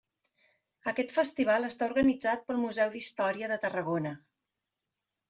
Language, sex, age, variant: Catalan, female, 40-49, Central